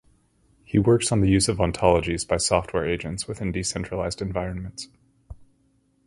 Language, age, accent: English, 30-39, Canadian English